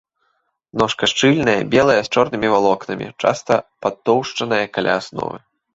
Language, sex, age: Belarusian, male, 19-29